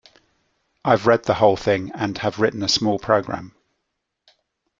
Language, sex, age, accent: English, male, 40-49, England English